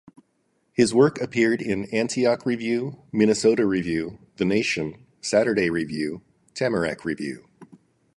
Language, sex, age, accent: English, male, 50-59, United States English